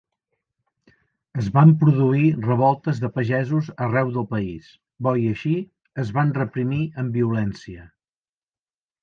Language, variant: Catalan, Nord-Occidental